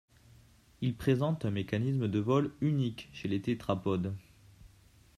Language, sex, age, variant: French, male, 19-29, Français de métropole